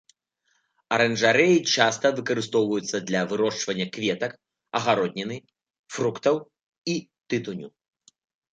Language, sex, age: Belarusian, male, 40-49